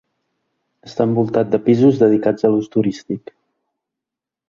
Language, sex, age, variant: Catalan, male, 19-29, Central